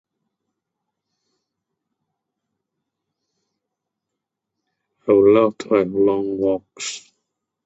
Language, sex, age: English, male, 70-79